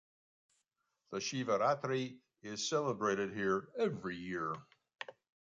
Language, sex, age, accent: English, male, 70-79, United States English